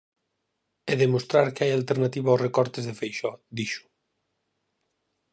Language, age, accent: Galician, 40-49, Normativo (estándar)